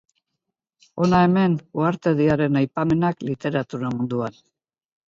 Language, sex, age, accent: Basque, female, 70-79, Mendebalekoa (Araba, Bizkaia, Gipuzkoako mendebaleko herri batzuk)